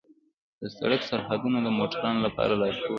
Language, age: Pashto, 19-29